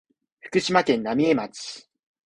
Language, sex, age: Japanese, male, 19-29